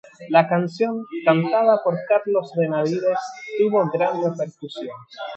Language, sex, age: Spanish, male, 19-29